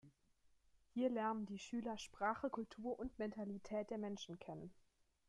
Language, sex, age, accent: German, female, 19-29, Deutschland Deutsch